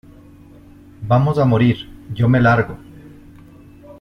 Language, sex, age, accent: Spanish, male, 40-49, Andino-Pacífico: Colombia, Perú, Ecuador, oeste de Bolivia y Venezuela andina